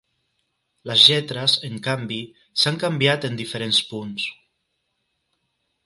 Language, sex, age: Catalan, male, 30-39